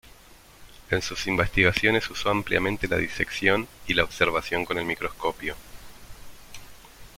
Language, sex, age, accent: Spanish, male, 30-39, Rioplatense: Argentina, Uruguay, este de Bolivia, Paraguay